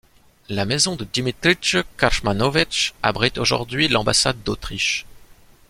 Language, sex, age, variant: French, male, 30-39, Français de métropole